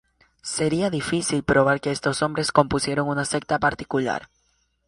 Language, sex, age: Spanish, male, under 19